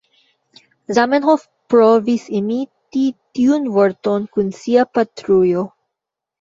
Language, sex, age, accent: Esperanto, female, 19-29, Internacia